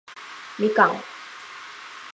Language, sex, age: Japanese, female, 19-29